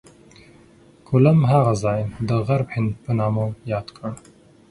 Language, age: Pashto, 30-39